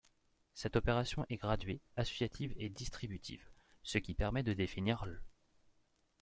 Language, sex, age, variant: French, male, 19-29, Français de métropole